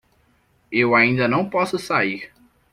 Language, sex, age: Portuguese, male, under 19